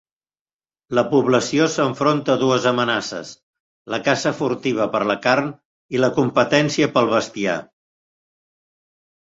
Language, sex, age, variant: Catalan, male, 70-79, Central